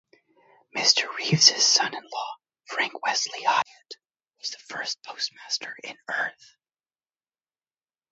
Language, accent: English, United States English